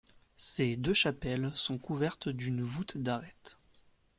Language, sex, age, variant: French, male, 19-29, Français de métropole